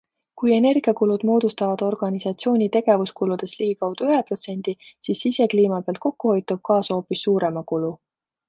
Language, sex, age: Estonian, female, 30-39